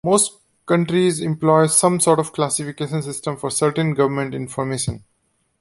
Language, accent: English, India and South Asia (India, Pakistan, Sri Lanka)